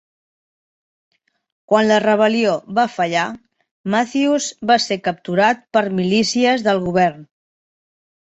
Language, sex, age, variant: Catalan, female, 30-39, Septentrional